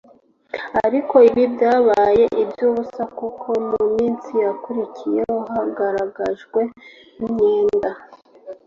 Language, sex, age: Kinyarwanda, female, 40-49